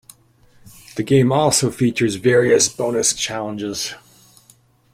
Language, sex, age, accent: English, male, 40-49, Canadian English